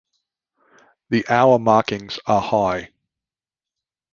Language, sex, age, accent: English, male, 50-59, Australian English